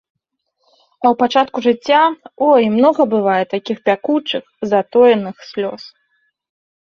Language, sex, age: Belarusian, female, 19-29